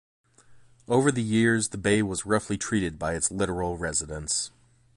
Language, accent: English, United States English